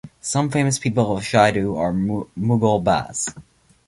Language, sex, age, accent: English, male, under 19, Canadian English